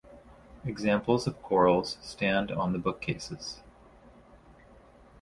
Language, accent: English, United States English